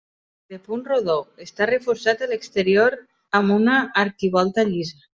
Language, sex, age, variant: Catalan, female, 30-39, Nord-Occidental